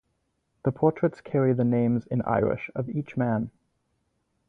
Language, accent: English, Canadian English